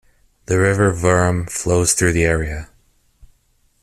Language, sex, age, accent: English, male, 30-39, Canadian English